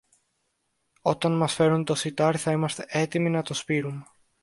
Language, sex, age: Greek, male, under 19